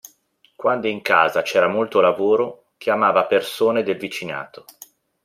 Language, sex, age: Italian, male, 30-39